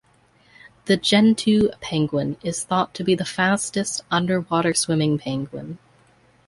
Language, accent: English, United States English